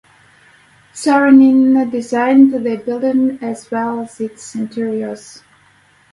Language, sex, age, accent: English, female, 30-39, United States English